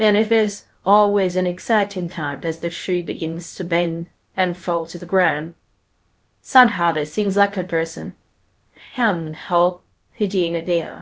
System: TTS, VITS